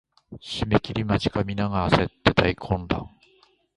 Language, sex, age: Japanese, male, 50-59